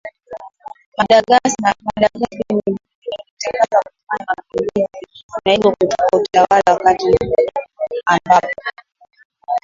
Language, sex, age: Swahili, female, 19-29